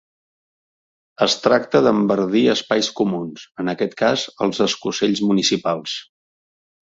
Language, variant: Catalan, Central